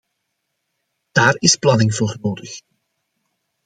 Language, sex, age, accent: Dutch, male, 40-49, Belgisch Nederlands